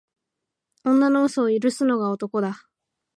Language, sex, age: Japanese, female, under 19